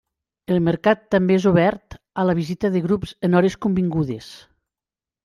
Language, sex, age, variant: Catalan, female, 50-59, Nord-Occidental